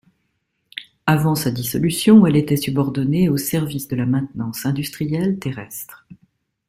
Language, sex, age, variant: French, female, 50-59, Français de métropole